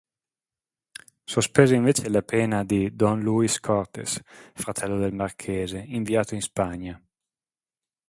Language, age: Italian, 40-49